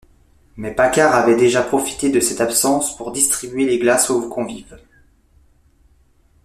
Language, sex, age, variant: French, male, 30-39, Français de métropole